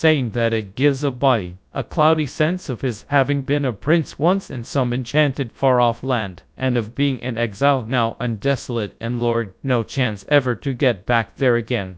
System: TTS, GradTTS